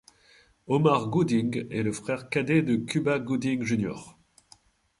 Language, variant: French, Français de métropole